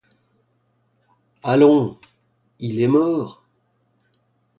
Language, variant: French, Français de métropole